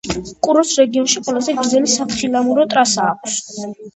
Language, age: Georgian, 19-29